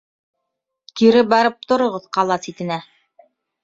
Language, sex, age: Bashkir, female, 30-39